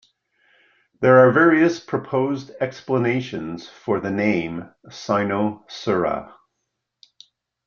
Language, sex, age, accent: English, male, 60-69, Canadian English